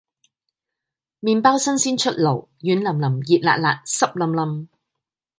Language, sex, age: Cantonese, female, 40-49